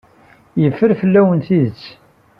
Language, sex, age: Kabyle, male, 40-49